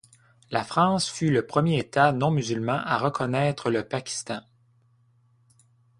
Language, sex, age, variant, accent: French, male, 19-29, Français d'Amérique du Nord, Français du Canada